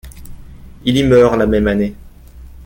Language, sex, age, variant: French, male, under 19, Français de métropole